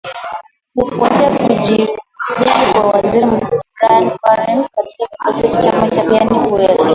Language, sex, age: Swahili, female, 19-29